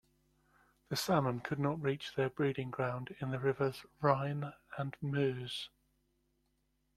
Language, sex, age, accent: English, male, 50-59, England English